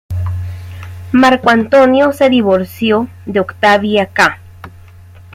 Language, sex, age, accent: Spanish, female, 30-39, América central